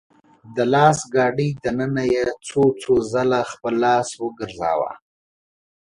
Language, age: Pashto, 19-29